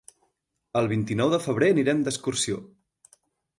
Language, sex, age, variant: Catalan, male, 30-39, Central